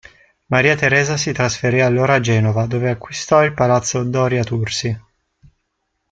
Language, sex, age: Italian, male, 19-29